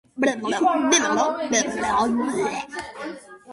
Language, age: Georgian, 90+